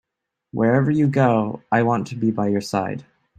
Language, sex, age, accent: English, male, 19-29, United States English